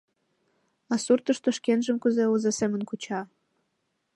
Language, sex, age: Mari, female, under 19